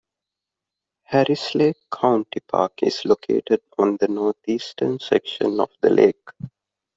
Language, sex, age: English, male, 30-39